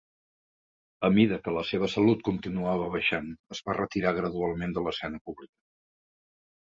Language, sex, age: Catalan, male, 50-59